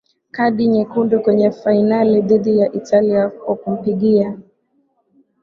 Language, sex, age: Swahili, female, 19-29